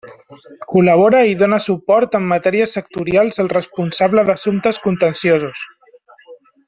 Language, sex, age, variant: Catalan, male, 30-39, Central